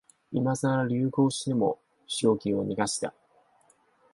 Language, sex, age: Japanese, male, 19-29